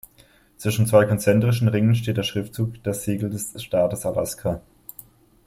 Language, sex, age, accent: German, male, 19-29, Deutschland Deutsch